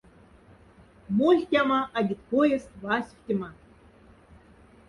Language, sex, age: Moksha, female, 40-49